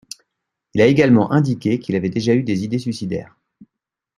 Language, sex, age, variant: French, male, 40-49, Français de métropole